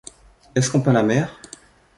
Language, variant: French, Français de métropole